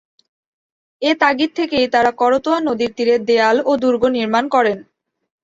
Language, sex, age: Bengali, female, 19-29